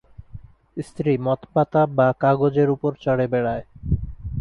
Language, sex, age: Bengali, male, 19-29